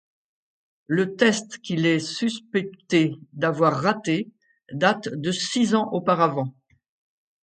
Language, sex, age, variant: French, female, 60-69, Français de métropole